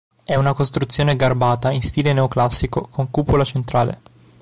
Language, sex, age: Italian, male, 19-29